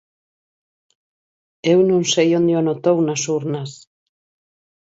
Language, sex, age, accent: Galician, female, 50-59, Normativo (estándar)